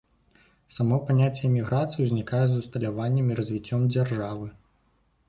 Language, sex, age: Belarusian, male, 19-29